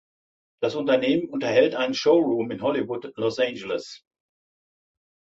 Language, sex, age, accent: German, male, 60-69, Deutschland Deutsch